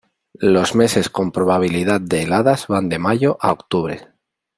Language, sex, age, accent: Spanish, male, 30-39, España: Centro-Sur peninsular (Madrid, Toledo, Castilla-La Mancha)